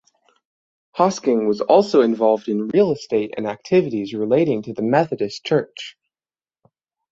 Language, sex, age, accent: English, male, under 19, United States English